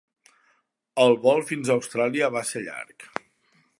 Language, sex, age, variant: Catalan, male, 30-39, Central